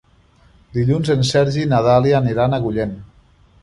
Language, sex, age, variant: Catalan, male, 40-49, Central